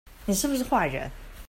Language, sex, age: Chinese, female, 30-39